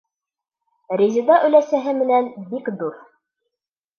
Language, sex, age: Bashkir, female, 19-29